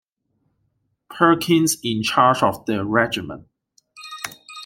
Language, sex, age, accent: English, male, 19-29, Hong Kong English